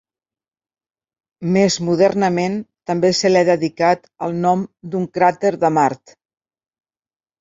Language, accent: Catalan, Barceloní